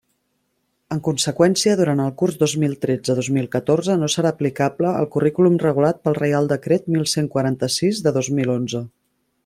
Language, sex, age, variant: Catalan, female, 30-39, Central